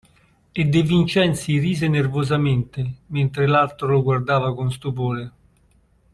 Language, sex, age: Italian, male, 50-59